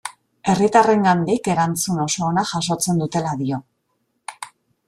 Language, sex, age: Basque, female, 30-39